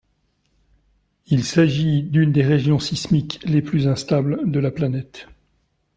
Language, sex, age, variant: French, male, 60-69, Français de métropole